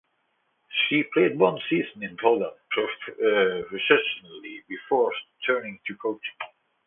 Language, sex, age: English, male, 50-59